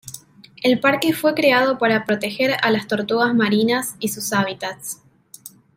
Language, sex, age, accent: Spanish, female, 19-29, Rioplatense: Argentina, Uruguay, este de Bolivia, Paraguay